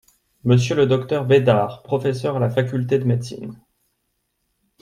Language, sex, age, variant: French, male, 30-39, Français de métropole